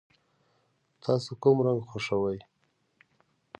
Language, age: Pashto, 19-29